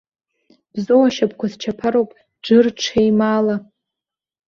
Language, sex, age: Abkhazian, female, 19-29